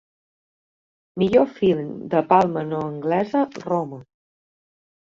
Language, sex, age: Catalan, female, 40-49